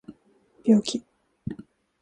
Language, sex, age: Japanese, female, 19-29